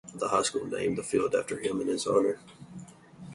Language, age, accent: English, 19-29, United States English